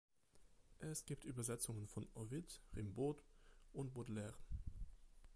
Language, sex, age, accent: German, male, 30-39, Deutschland Deutsch